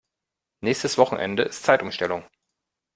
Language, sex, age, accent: German, male, 30-39, Deutschland Deutsch